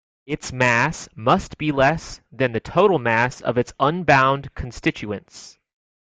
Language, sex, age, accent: English, male, 19-29, United States English